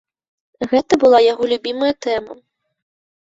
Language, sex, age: Belarusian, female, 19-29